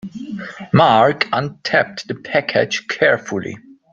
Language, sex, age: English, male, 19-29